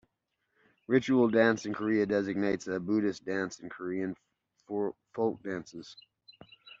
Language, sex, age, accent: English, male, 40-49, United States English